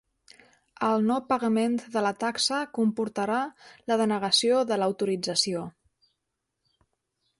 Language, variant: Catalan, Nord-Occidental